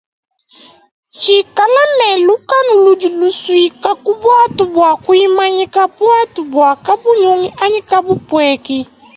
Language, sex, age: Luba-Lulua, female, 19-29